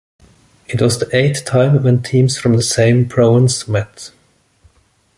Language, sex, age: English, male, 30-39